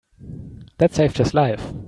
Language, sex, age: English, male, 19-29